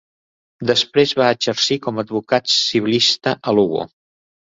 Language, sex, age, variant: Catalan, male, 60-69, Central